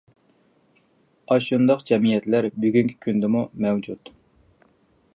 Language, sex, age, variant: Uyghur, male, 80-89, ئۇيغۇر تىلى